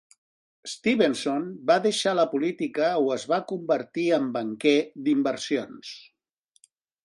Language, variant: Catalan, Central